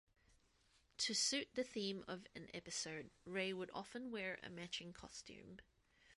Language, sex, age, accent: English, female, 30-39, New Zealand English